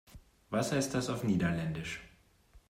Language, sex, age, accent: German, male, 19-29, Deutschland Deutsch